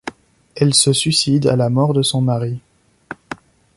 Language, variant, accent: French, Français d'Europe, Français de Belgique